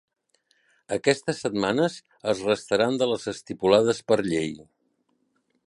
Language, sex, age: Catalan, male, 60-69